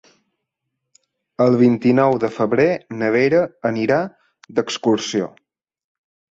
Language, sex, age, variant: Catalan, male, 30-39, Balear